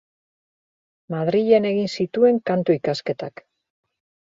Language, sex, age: Basque, female, 40-49